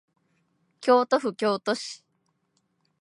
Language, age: Japanese, 19-29